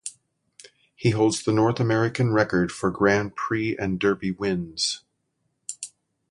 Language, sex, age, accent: English, male, 60-69, United States English